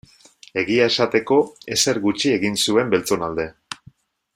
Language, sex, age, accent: Basque, male, 30-39, Mendebalekoa (Araba, Bizkaia, Gipuzkoako mendebaleko herri batzuk)